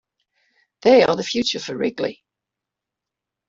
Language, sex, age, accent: English, female, 60-69, England English